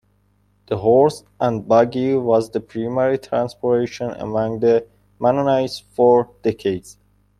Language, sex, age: English, male, 19-29